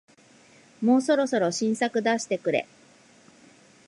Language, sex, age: Japanese, female, 40-49